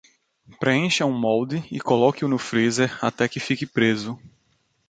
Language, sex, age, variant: Portuguese, male, 30-39, Portuguese (Brasil)